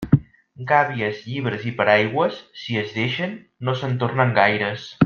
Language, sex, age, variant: Catalan, male, 30-39, Nord-Occidental